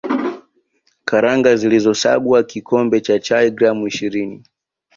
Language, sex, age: Swahili, male, under 19